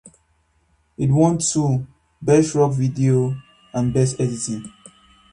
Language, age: English, 19-29